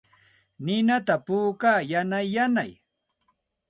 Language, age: Santa Ana de Tusi Pasco Quechua, 40-49